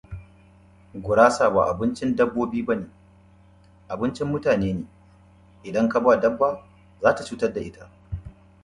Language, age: English, 30-39